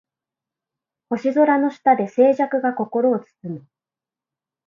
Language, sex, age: Japanese, female, 19-29